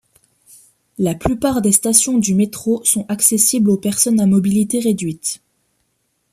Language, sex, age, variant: French, female, 19-29, Français de métropole